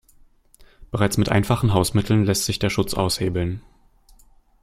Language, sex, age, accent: German, male, 19-29, Deutschland Deutsch